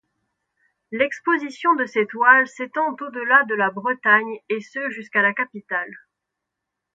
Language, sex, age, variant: French, female, 19-29, Français de métropole